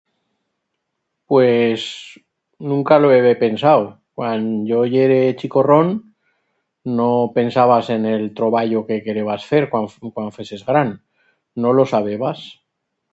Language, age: Aragonese, 60-69